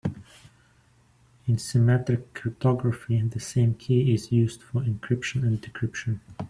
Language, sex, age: English, male, 19-29